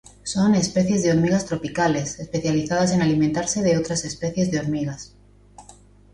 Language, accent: Spanish, España: Centro-Sur peninsular (Madrid, Toledo, Castilla-La Mancha)